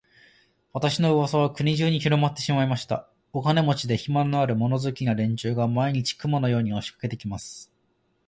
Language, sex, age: Japanese, male, 19-29